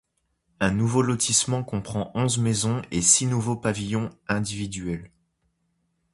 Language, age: French, 19-29